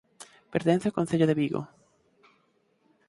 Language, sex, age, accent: Galician, male, 19-29, Normativo (estándar)